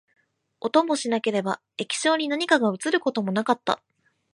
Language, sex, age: Japanese, female, 19-29